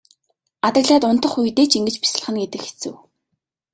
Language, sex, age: Mongolian, female, 19-29